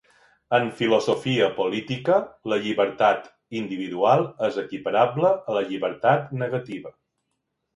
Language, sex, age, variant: Catalan, male, 40-49, Balear